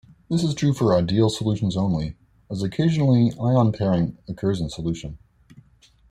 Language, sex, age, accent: English, male, 19-29, United States English